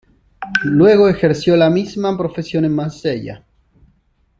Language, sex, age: Spanish, male, 30-39